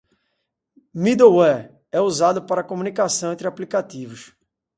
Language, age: Portuguese, 40-49